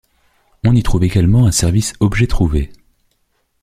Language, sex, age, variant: French, male, 30-39, Français de métropole